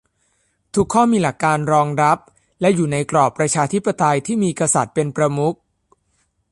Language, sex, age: Thai, male, under 19